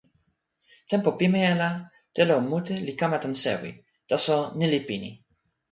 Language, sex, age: Toki Pona, male, 19-29